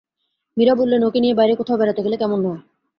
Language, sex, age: Bengali, female, 19-29